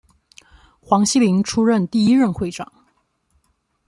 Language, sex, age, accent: Chinese, female, 19-29, 出生地：江西省